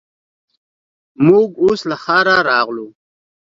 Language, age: Pashto, 40-49